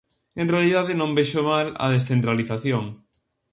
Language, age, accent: Galician, 19-29, Atlántico (seseo e gheada)